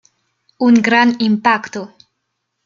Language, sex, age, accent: Spanish, female, 19-29, España: Centro-Sur peninsular (Madrid, Toledo, Castilla-La Mancha)